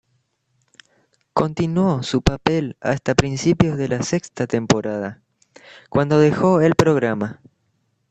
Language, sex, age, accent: Spanish, male, under 19, Rioplatense: Argentina, Uruguay, este de Bolivia, Paraguay